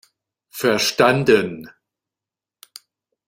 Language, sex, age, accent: German, male, 60-69, Deutschland Deutsch